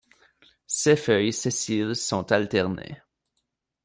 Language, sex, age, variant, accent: French, male, 19-29, Français d'Amérique du Nord, Français du Canada